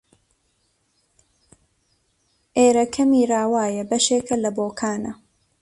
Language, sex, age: Central Kurdish, female, 19-29